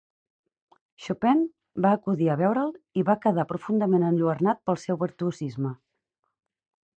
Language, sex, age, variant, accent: Catalan, female, 40-49, Central, Camp de Tarragona